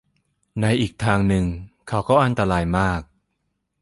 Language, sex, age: Thai, male, 19-29